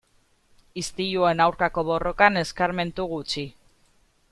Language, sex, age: Basque, female, 30-39